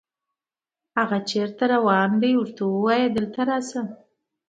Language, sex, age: Pashto, female, 30-39